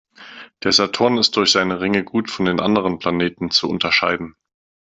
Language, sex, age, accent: German, male, 30-39, Deutschland Deutsch